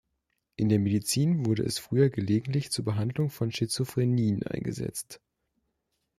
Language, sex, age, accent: German, male, 19-29, Deutschland Deutsch